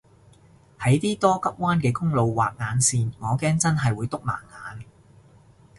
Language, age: Cantonese, 40-49